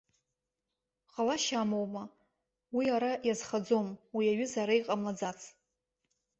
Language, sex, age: Abkhazian, female, 30-39